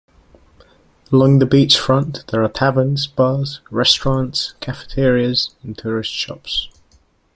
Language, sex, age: English, male, 19-29